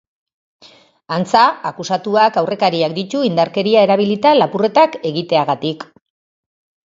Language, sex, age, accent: Basque, female, 50-59, Mendebalekoa (Araba, Bizkaia, Gipuzkoako mendebaleko herri batzuk)